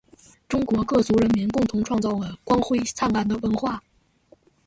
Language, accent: Chinese, 出生地：天津市; 普通话